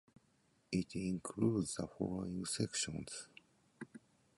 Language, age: English, 50-59